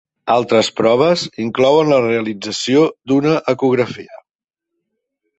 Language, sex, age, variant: Catalan, male, 50-59, Central